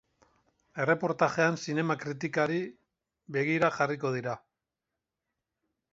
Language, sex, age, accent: Basque, male, 60-69, Mendebalekoa (Araba, Bizkaia, Gipuzkoako mendebaleko herri batzuk)